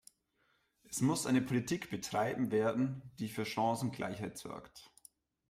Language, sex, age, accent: German, male, 30-39, Deutschland Deutsch